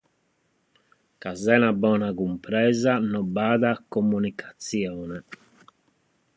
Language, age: Sardinian, 60-69